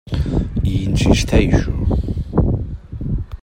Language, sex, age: Catalan, male, 50-59